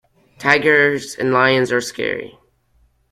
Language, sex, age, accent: English, male, under 19, United States English